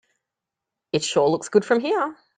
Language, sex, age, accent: English, female, 30-39, Australian English